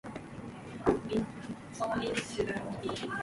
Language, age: English, 30-39